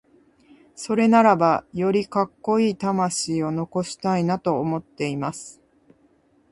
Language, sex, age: Japanese, female, 40-49